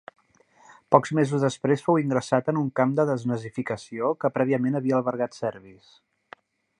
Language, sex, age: Catalan, male, 40-49